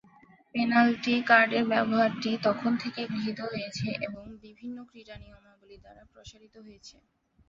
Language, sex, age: Bengali, female, 19-29